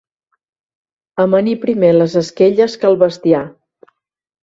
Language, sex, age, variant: Catalan, female, 60-69, Central